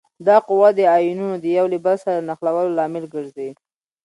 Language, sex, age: Pashto, female, 19-29